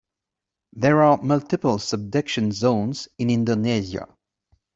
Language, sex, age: English, male, 30-39